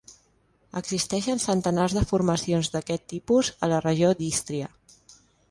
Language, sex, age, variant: Catalan, female, 30-39, Central